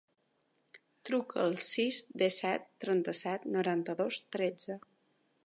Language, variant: Catalan, Balear